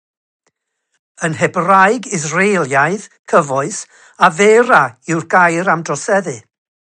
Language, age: Welsh, 60-69